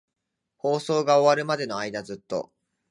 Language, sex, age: Japanese, male, 19-29